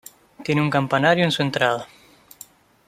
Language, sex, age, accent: Spanish, male, 19-29, Rioplatense: Argentina, Uruguay, este de Bolivia, Paraguay